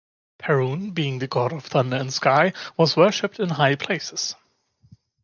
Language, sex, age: English, male, 19-29